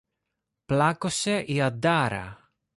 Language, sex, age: Greek, male, 19-29